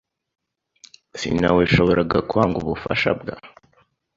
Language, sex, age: Kinyarwanda, male, under 19